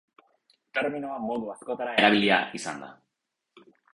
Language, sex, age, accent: Basque, male, 30-39, Mendebalekoa (Araba, Bizkaia, Gipuzkoako mendebaleko herri batzuk)